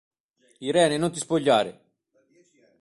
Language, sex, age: Italian, male, 40-49